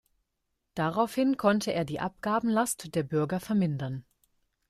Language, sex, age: German, female, 19-29